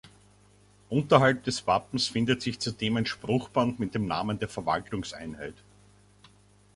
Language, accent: German, Österreichisches Deutsch